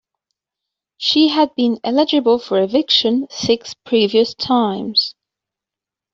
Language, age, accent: English, 19-29, England English